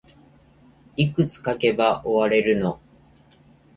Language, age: Japanese, 30-39